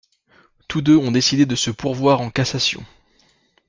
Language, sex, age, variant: French, male, 19-29, Français de métropole